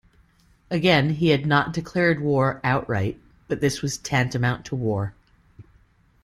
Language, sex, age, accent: English, female, 40-49, United States English